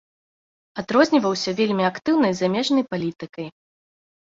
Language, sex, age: Belarusian, female, 19-29